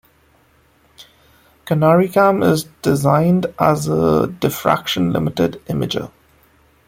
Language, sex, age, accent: English, male, 30-39, India and South Asia (India, Pakistan, Sri Lanka)